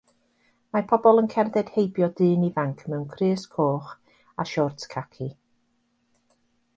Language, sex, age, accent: Welsh, female, 60-69, Y Deyrnas Unedig Cymraeg